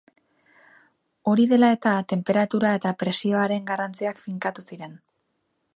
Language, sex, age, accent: Basque, female, 30-39, Mendebalekoa (Araba, Bizkaia, Gipuzkoako mendebaleko herri batzuk)